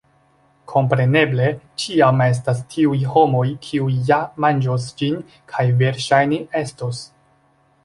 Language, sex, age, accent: Esperanto, male, 30-39, Internacia